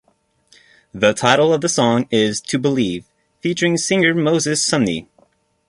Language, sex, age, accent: English, male, 30-39, United States English